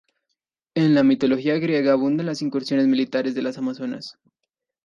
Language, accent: Spanish, Andino-Pacífico: Colombia, Perú, Ecuador, oeste de Bolivia y Venezuela andina